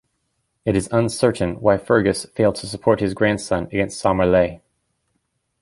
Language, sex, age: English, male, 30-39